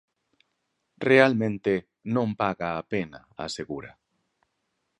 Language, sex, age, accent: Galician, male, 40-49, Normativo (estándar)